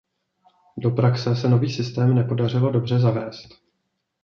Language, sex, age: Czech, male, 40-49